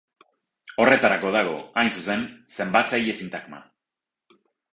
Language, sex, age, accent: Basque, male, 30-39, Mendebalekoa (Araba, Bizkaia, Gipuzkoako mendebaleko herri batzuk)